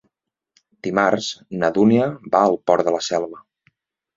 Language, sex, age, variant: Catalan, male, 19-29, Central